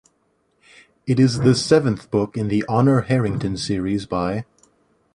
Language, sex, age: English, male, 19-29